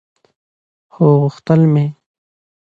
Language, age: Pashto, 19-29